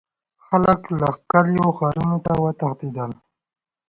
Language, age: Pashto, 19-29